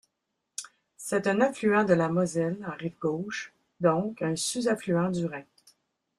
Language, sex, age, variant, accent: French, female, 50-59, Français d'Amérique du Nord, Français du Canada